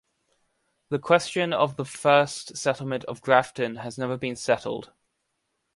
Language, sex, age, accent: English, male, under 19, Australian English